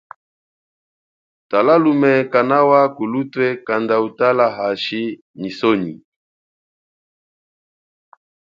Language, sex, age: Chokwe, male, 40-49